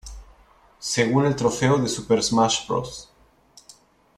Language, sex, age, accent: Spanish, male, 30-39, México